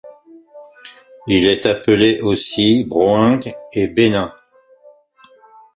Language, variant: French, Français de métropole